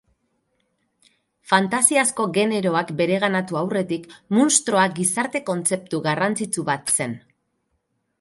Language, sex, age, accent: Basque, female, 50-59, Mendebalekoa (Araba, Bizkaia, Gipuzkoako mendebaleko herri batzuk)